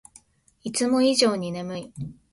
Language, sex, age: Japanese, female, 19-29